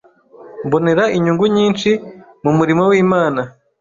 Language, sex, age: Kinyarwanda, male, 30-39